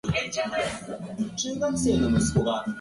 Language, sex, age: Japanese, female, 19-29